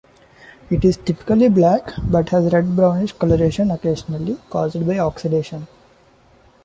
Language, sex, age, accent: English, male, 19-29, India and South Asia (India, Pakistan, Sri Lanka)